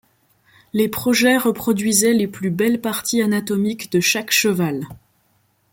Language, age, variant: French, 19-29, Français de métropole